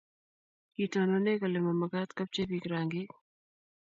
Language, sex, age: Kalenjin, female, 19-29